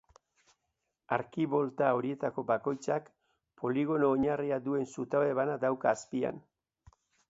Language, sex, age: Basque, male, 60-69